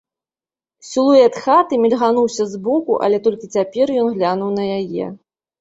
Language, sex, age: Belarusian, female, 30-39